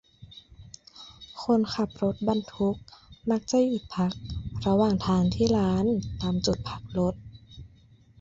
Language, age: Thai, 19-29